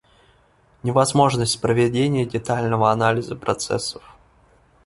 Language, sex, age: Russian, male, 19-29